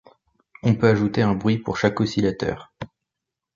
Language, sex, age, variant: French, male, 19-29, Français de métropole